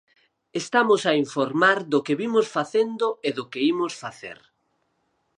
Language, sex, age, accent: Galician, male, 50-59, Oriental (común en zona oriental)